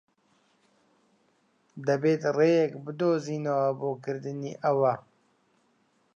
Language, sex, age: Central Kurdish, male, 19-29